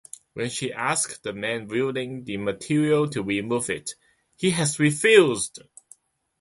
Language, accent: English, Hong Kong English